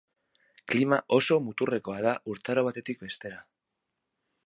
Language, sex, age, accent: Basque, male, 19-29, Mendebalekoa (Araba, Bizkaia, Gipuzkoako mendebaleko herri batzuk)